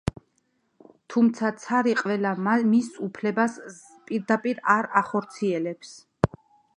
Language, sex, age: Georgian, female, 30-39